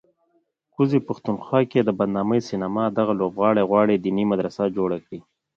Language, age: Pashto, 30-39